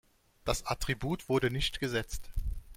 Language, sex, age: German, male, 30-39